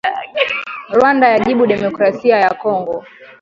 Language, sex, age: Swahili, female, 19-29